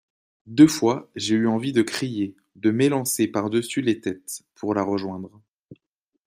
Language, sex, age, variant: French, male, 19-29, Français de métropole